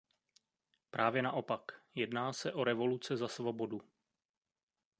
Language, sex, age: Czech, male, 30-39